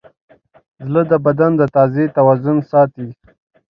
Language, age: Pashto, 19-29